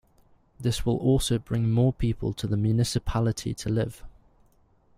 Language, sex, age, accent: English, male, 19-29, England English